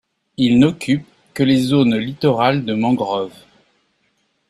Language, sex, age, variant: French, male, 40-49, Français de métropole